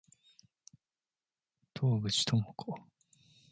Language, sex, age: Japanese, male, 19-29